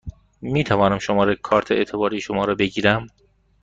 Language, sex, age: Persian, male, 19-29